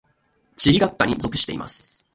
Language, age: Japanese, 19-29